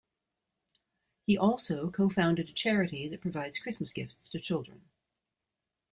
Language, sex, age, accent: English, female, 60-69, United States English